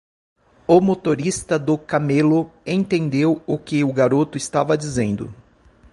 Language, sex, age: Portuguese, male, 40-49